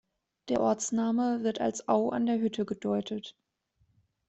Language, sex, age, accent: German, female, 19-29, Deutschland Deutsch